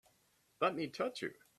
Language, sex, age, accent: English, male, 70-79, United States English